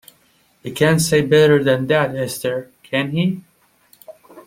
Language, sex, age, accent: English, male, 19-29, United States English